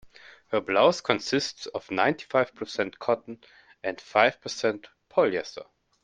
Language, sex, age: English, male, 19-29